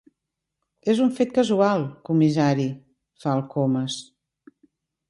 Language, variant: Catalan, Central